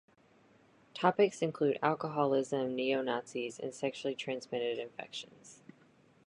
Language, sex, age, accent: English, female, 30-39, United States English